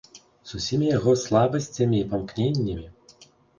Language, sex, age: Belarusian, male, 30-39